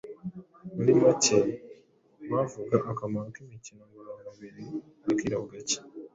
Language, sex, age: Kinyarwanda, male, 19-29